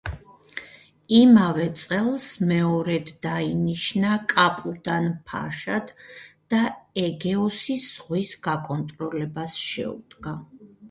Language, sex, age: Georgian, female, 50-59